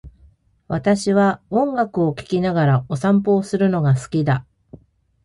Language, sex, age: Japanese, female, 40-49